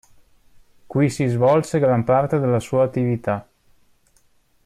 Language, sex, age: Italian, male, 30-39